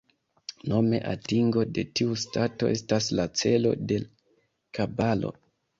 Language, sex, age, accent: Esperanto, male, 19-29, Internacia